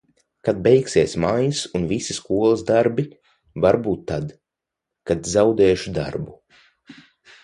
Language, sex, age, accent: Latvian, male, under 19, Vidus dialekts